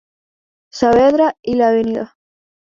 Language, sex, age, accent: Spanish, male, 19-29, España: Islas Canarias